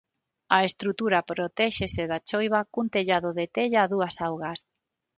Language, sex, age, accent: Galician, female, 40-49, Normativo (estándar); Neofalante